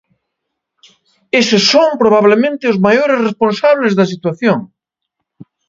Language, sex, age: Galician, male, 40-49